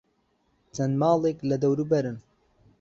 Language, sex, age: Central Kurdish, male, 19-29